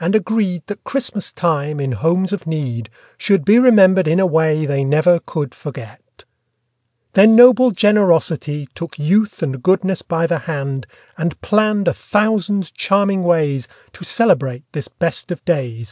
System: none